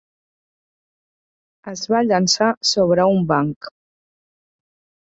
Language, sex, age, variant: Catalan, female, 30-39, Central